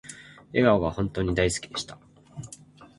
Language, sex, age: Japanese, male, 19-29